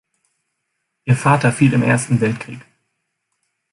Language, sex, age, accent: German, male, 19-29, Deutschland Deutsch